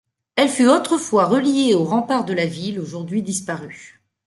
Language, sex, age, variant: French, female, 40-49, Français de métropole